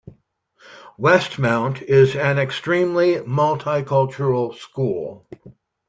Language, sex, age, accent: English, male, 60-69, United States English